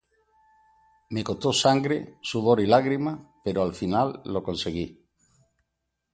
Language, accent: Spanish, España: Sur peninsular (Andalucia, Extremadura, Murcia)